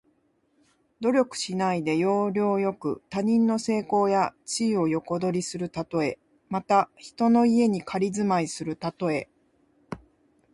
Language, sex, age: Japanese, female, 40-49